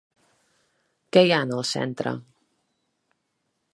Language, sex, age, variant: Catalan, female, 40-49, Central